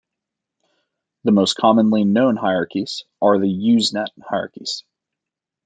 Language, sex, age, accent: English, male, 30-39, United States English